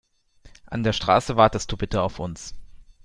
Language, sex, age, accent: German, male, 19-29, Deutschland Deutsch